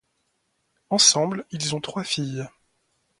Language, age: French, 40-49